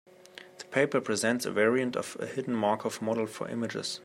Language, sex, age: English, male, 19-29